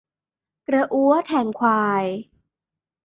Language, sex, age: Thai, female, 19-29